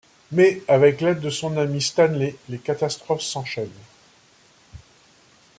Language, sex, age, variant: French, male, 50-59, Français de métropole